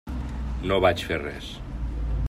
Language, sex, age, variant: Catalan, male, 40-49, Nord-Occidental